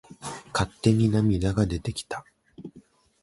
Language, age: Japanese, under 19